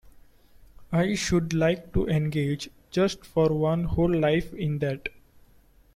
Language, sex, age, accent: English, male, 19-29, India and South Asia (India, Pakistan, Sri Lanka)